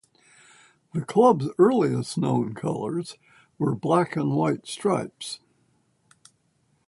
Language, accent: English, United States English